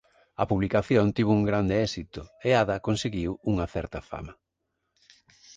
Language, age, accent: Galician, 40-49, Normativo (estándar)